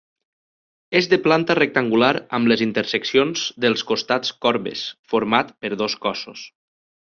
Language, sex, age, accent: Catalan, male, 19-29, valencià